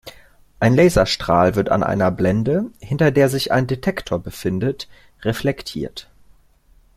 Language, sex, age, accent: German, male, 19-29, Deutschland Deutsch